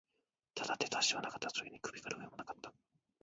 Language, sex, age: Japanese, male, 19-29